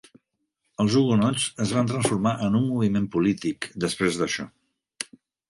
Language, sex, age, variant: Catalan, male, 70-79, Central